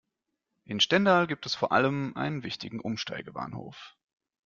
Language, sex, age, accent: German, male, 30-39, Deutschland Deutsch